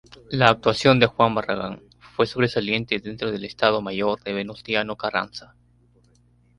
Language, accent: Spanish, Andino-Pacífico: Colombia, Perú, Ecuador, oeste de Bolivia y Venezuela andina